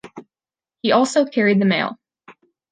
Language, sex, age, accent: English, female, under 19, United States English